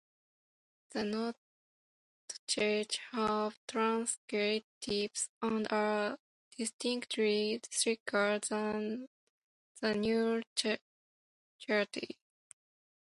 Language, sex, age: English, female, 19-29